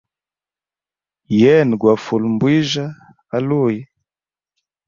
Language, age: Hemba, 19-29